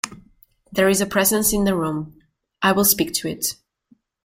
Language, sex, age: English, female, 19-29